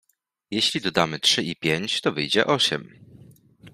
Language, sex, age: Polish, male, 19-29